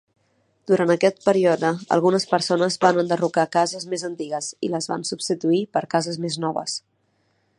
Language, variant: Catalan, Central